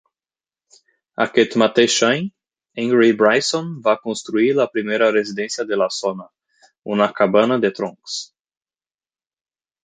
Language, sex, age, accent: Catalan, male, 19-29, central; aprenent (recent, des d'altres llengües)